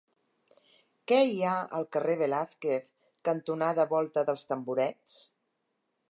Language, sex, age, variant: Catalan, female, 60-69, Central